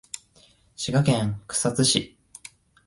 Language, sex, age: Japanese, male, 19-29